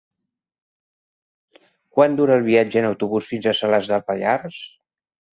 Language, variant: Catalan, Central